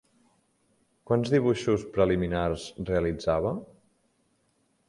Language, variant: Catalan, Septentrional